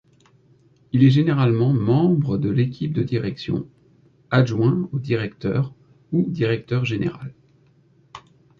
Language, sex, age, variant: French, male, 30-39, Français de métropole